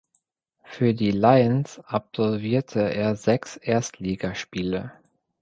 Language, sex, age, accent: German, male, 30-39, Deutschland Deutsch